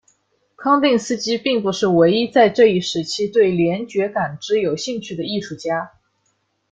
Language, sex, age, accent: Chinese, female, 19-29, 出生地：上海市